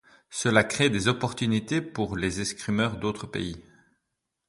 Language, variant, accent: French, Français d'Europe, Français de Belgique